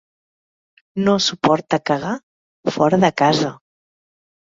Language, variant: Catalan, Nord-Occidental